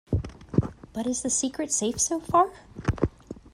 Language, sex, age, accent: English, female, 30-39, United States English